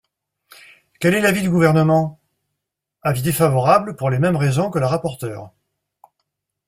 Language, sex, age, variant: French, male, 50-59, Français de métropole